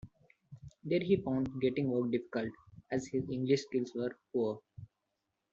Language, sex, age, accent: English, male, 19-29, India and South Asia (India, Pakistan, Sri Lanka)